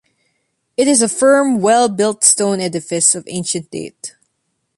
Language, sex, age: English, female, 19-29